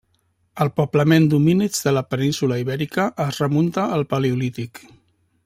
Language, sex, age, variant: Catalan, male, 50-59, Central